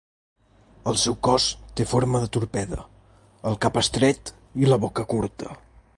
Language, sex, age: Catalan, male, 19-29